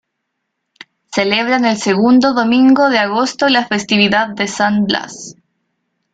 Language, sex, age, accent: Spanish, female, 19-29, Chileno: Chile, Cuyo